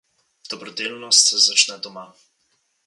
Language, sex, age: Slovenian, male, 19-29